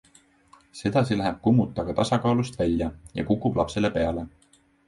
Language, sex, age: Estonian, male, 19-29